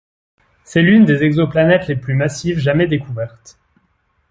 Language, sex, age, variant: French, male, 19-29, Français de métropole